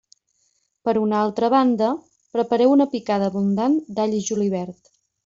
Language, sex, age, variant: Catalan, female, 30-39, Central